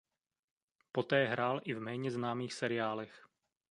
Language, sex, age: Czech, male, 30-39